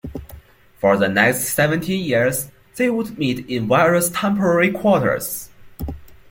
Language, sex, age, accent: English, male, under 19, Hong Kong English